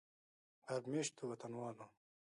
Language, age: Pashto, 19-29